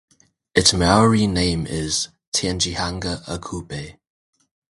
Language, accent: English, United States English